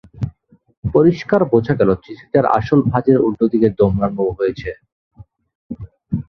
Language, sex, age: Bengali, male, 19-29